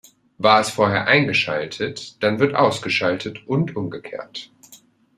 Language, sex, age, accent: German, male, 19-29, Deutschland Deutsch